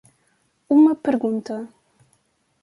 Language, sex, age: Portuguese, female, 19-29